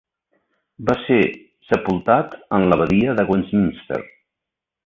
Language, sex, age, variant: Catalan, male, 60-69, Central